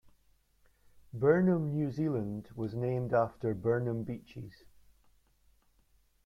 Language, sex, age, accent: English, male, 40-49, Scottish English